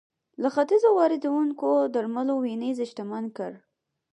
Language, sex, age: Pashto, female, under 19